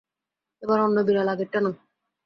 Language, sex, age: Bengali, female, 19-29